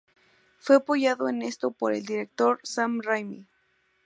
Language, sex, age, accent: Spanish, female, 19-29, México